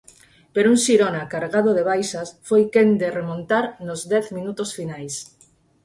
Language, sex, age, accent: Galician, female, 50-59, Normativo (estándar)